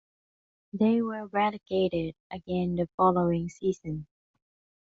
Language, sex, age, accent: English, female, 19-29, Hong Kong English